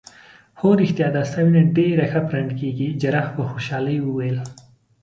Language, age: Pashto, 30-39